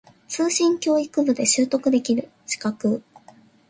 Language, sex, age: Japanese, female, 19-29